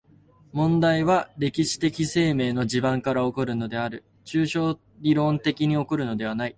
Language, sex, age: Japanese, male, 19-29